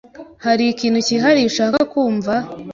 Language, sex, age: Kinyarwanda, female, 19-29